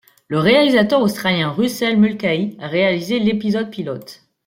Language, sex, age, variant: French, female, 30-39, Français de métropole